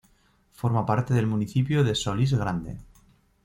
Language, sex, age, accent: Spanish, male, 40-49, España: Norte peninsular (Asturias, Castilla y León, Cantabria, País Vasco, Navarra, Aragón, La Rioja, Guadalajara, Cuenca)